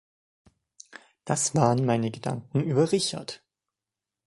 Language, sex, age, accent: German, male, 19-29, Deutschland Deutsch